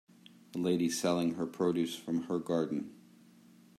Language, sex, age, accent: English, male, 50-59, United States English